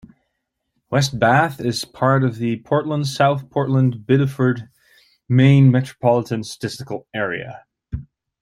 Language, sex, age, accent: English, male, 30-39, United States English